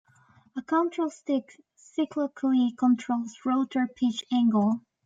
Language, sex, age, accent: English, female, 19-29, Irish English